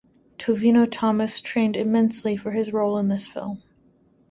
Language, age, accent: English, 19-29, United States English